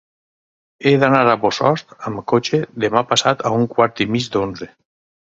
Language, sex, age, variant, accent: Catalan, male, 50-59, Valencià meridional, valencià